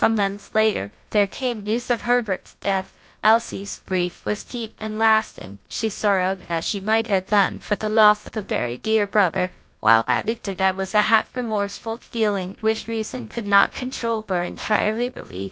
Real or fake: fake